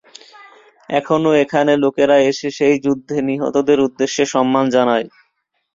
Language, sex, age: Bengali, male, 19-29